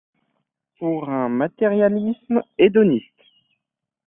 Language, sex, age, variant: French, male, 30-39, Français de métropole